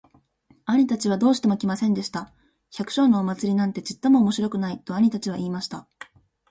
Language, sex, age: Japanese, female, 19-29